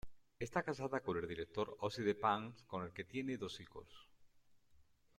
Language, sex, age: Spanish, male, 40-49